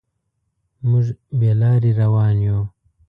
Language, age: Pashto, 19-29